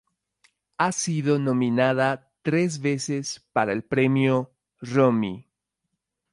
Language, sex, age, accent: Spanish, male, 30-39, Andino-Pacífico: Colombia, Perú, Ecuador, oeste de Bolivia y Venezuela andina